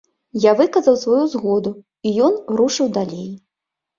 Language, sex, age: Belarusian, female, 30-39